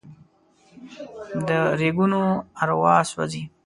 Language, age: Pashto, 19-29